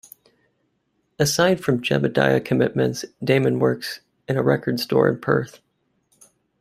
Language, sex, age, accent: English, male, 19-29, United States English